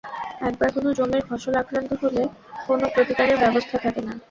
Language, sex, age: Bengali, female, 19-29